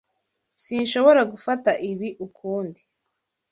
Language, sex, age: Kinyarwanda, female, 19-29